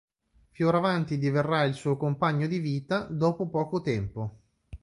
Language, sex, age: Italian, male, 30-39